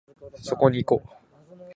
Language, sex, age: Japanese, male, under 19